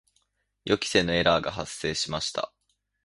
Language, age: Japanese, 19-29